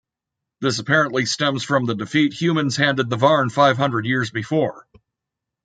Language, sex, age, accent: English, male, 30-39, United States English